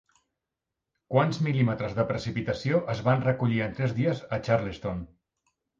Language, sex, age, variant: Catalan, male, 40-49, Central